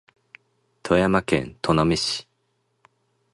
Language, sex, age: Japanese, male, 19-29